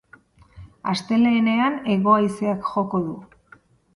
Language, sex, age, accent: Basque, female, 40-49, Erdialdekoa edo Nafarra (Gipuzkoa, Nafarroa)